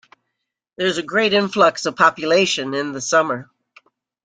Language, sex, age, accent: English, female, 60-69, United States English